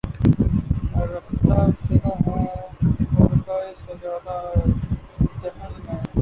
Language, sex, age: Urdu, male, 19-29